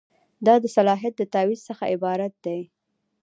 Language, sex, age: Pashto, female, 19-29